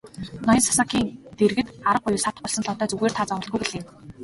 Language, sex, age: Mongolian, female, 19-29